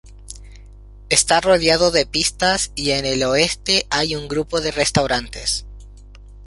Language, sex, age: Spanish, male, under 19